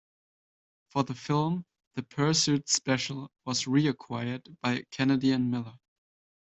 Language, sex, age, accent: English, male, 19-29, United States English